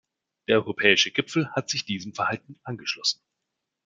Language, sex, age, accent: German, male, 30-39, Deutschland Deutsch